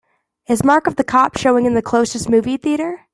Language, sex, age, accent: English, female, under 19, United States English